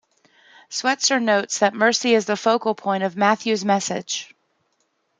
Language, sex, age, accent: English, female, 50-59, United States English